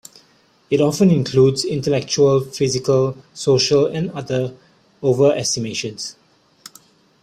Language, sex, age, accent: English, male, 40-49, Malaysian English